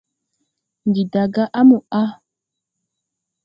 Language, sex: Tupuri, female